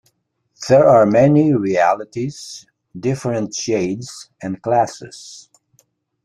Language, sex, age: English, male, 70-79